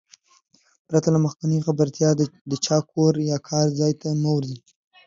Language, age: Pashto, 19-29